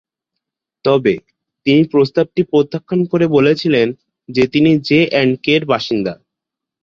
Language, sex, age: Bengali, male, under 19